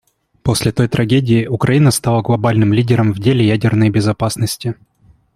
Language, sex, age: Russian, male, 19-29